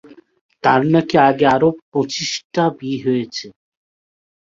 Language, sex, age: Bengali, male, 19-29